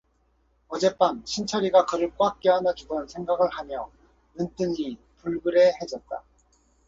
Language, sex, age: Korean, male, 40-49